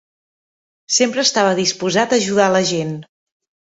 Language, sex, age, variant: Catalan, female, 40-49, Central